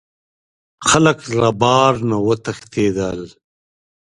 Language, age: Pashto, 30-39